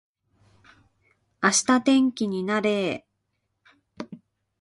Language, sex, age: Japanese, female, 19-29